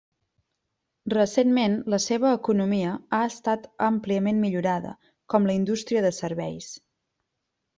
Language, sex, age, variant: Catalan, female, 30-39, Central